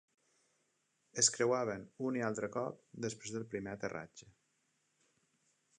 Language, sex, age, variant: Catalan, male, 40-49, Nord-Occidental